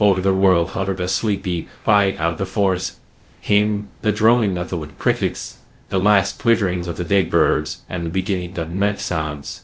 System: TTS, VITS